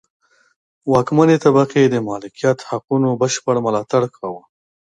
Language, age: Pashto, 30-39